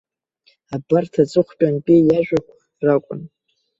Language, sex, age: Abkhazian, male, under 19